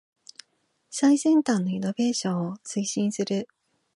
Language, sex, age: Japanese, female, 40-49